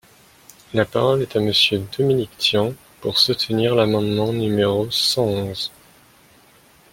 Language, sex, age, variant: French, male, 19-29, Français de métropole